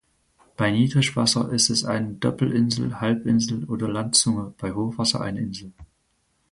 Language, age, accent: German, 19-29, Deutschland Deutsch